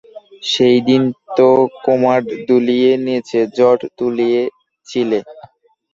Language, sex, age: Bengali, male, under 19